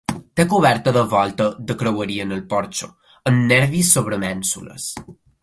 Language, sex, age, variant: Catalan, male, under 19, Balear